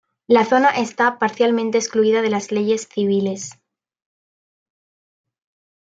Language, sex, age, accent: Spanish, female, 19-29, España: Sur peninsular (Andalucia, Extremadura, Murcia)